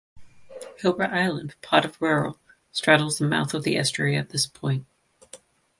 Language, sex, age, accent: English, female, 19-29, Australian English